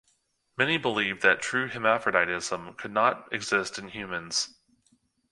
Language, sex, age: English, male, 30-39